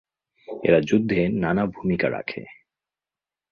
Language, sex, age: Bengali, male, 40-49